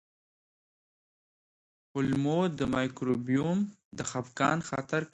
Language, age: Pashto, 19-29